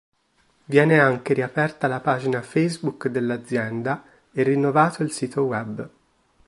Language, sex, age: Italian, male, 19-29